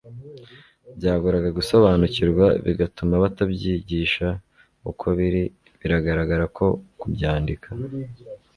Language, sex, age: Kinyarwanda, male, 19-29